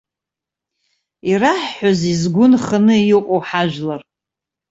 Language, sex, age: Abkhazian, female, 40-49